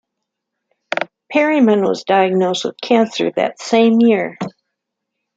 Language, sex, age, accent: English, female, 50-59, United States English